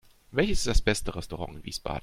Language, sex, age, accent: German, male, 30-39, Deutschland Deutsch